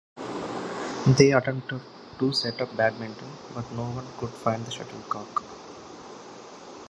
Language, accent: English, India and South Asia (India, Pakistan, Sri Lanka)